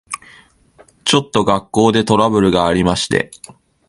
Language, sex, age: Japanese, male, 19-29